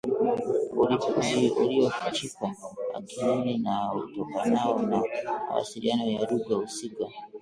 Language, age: Swahili, 19-29